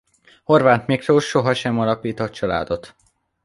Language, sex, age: Hungarian, male, under 19